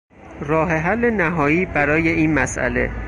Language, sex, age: Persian, male, 30-39